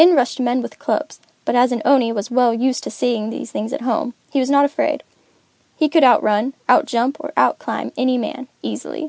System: none